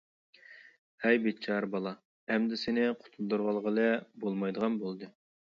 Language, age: Uyghur, 30-39